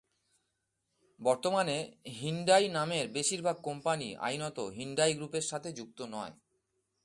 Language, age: Bengali, 40-49